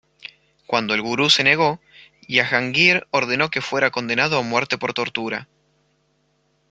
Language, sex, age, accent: Spanish, male, 19-29, Rioplatense: Argentina, Uruguay, este de Bolivia, Paraguay